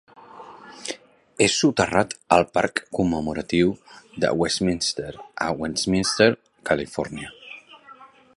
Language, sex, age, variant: Catalan, male, 40-49, Central